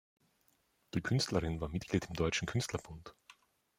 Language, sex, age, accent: German, male, 30-39, Österreichisches Deutsch